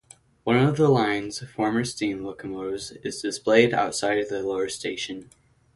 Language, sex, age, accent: English, male, under 19, United States English